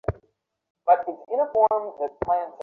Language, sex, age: Bengali, male, 19-29